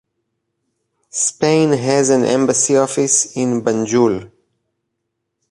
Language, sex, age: English, male, 30-39